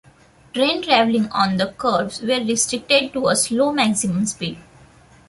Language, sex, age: English, female, 19-29